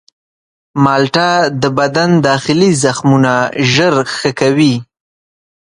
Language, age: Pashto, 19-29